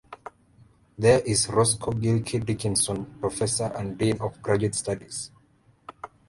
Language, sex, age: English, male, 19-29